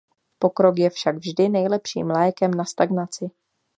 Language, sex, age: Czech, female, 19-29